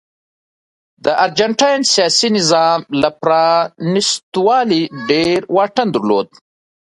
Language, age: Pashto, 30-39